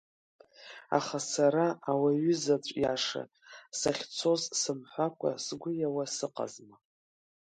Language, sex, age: Abkhazian, female, 50-59